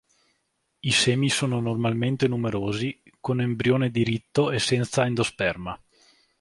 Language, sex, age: Italian, male, 19-29